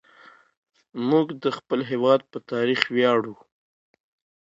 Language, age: Pashto, 30-39